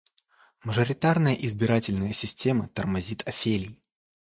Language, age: Russian, 19-29